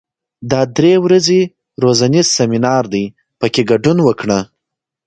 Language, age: Pashto, 19-29